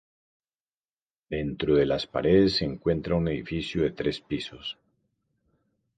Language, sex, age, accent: Spanish, male, 40-49, Andino-Pacífico: Colombia, Perú, Ecuador, oeste de Bolivia y Venezuela andina